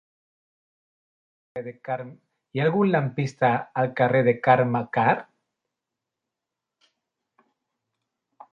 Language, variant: Catalan, Central